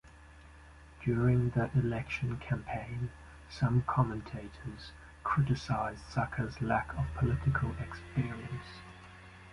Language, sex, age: English, male, 30-39